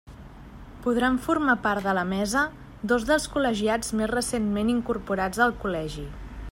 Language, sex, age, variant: Catalan, female, 30-39, Central